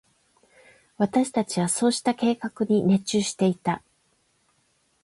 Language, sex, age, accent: Japanese, female, 50-59, 関西; 関東